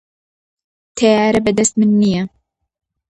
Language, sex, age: Central Kurdish, female, under 19